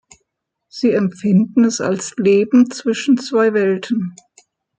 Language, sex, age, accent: German, female, 60-69, Deutschland Deutsch